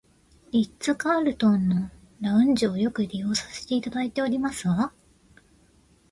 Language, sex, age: Japanese, female, 30-39